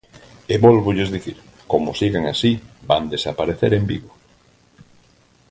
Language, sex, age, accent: Galician, male, 50-59, Normativo (estándar)